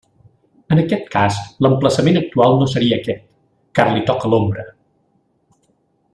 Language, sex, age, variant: Catalan, male, 50-59, Central